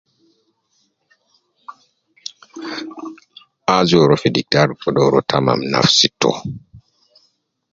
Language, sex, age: Nubi, male, 50-59